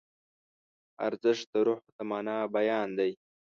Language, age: Pashto, under 19